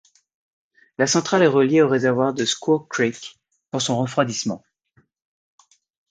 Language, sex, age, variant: French, male, 30-39, Français de métropole